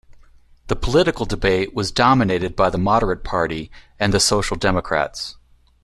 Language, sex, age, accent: English, male, 40-49, United States English